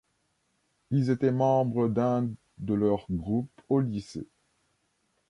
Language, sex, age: French, male, 19-29